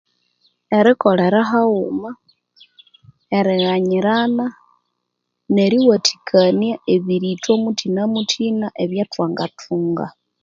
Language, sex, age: Konzo, female, 30-39